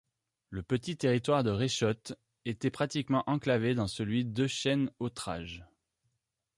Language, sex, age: French, male, 30-39